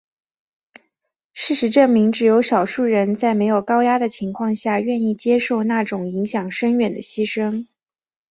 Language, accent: Chinese, 出生地：江苏省